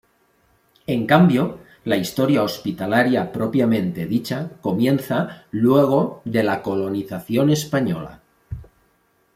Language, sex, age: Spanish, male, 50-59